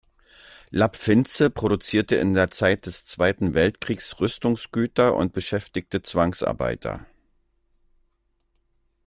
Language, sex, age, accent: German, male, 60-69, Deutschland Deutsch